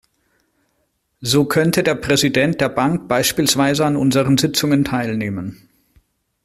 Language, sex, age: German, male, 40-49